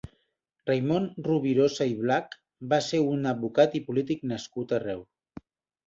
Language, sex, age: Catalan, male, 40-49